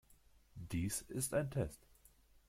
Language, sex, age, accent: German, male, 19-29, Deutschland Deutsch